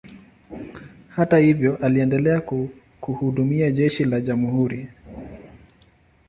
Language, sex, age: Swahili, male, 30-39